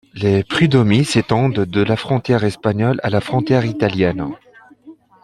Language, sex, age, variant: French, male, 30-39, Français de métropole